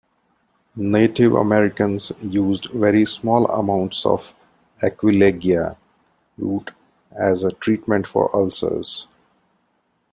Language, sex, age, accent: English, male, 40-49, India and South Asia (India, Pakistan, Sri Lanka)